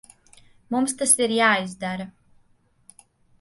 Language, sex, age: Latvian, female, 19-29